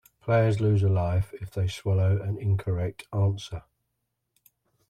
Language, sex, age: English, male, 60-69